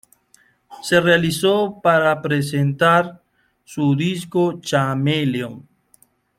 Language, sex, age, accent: Spanish, male, 30-39, Caribe: Cuba, Venezuela, Puerto Rico, República Dominicana, Panamá, Colombia caribeña, México caribeño, Costa del golfo de México